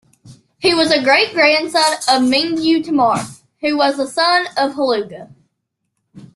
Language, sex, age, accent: English, male, 40-49, United States English